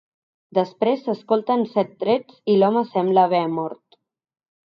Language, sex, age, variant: Catalan, female, 30-39, Central